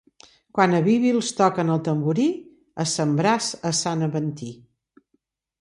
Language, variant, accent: Catalan, Central, central